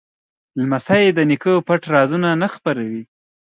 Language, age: Pashto, 19-29